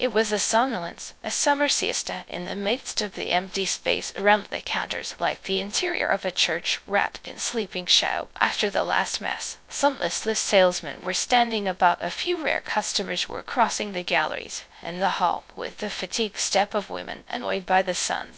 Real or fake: fake